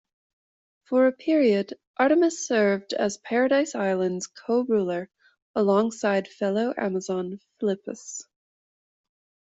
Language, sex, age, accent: English, female, 30-39, Canadian English